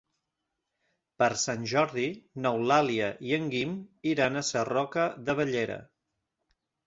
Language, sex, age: Catalan, male, 30-39